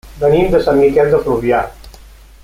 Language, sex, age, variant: Catalan, male, 60-69, Central